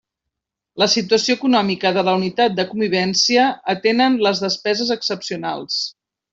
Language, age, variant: Catalan, 40-49, Central